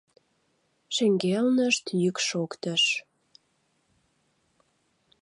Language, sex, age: Mari, female, 19-29